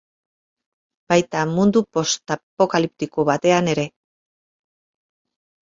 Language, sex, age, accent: Basque, female, 50-59, Mendebalekoa (Araba, Bizkaia, Gipuzkoako mendebaleko herri batzuk)